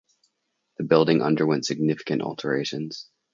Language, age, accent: English, 40-49, United States English